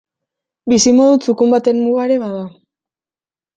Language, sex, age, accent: Basque, female, 19-29, Mendebalekoa (Araba, Bizkaia, Gipuzkoako mendebaleko herri batzuk)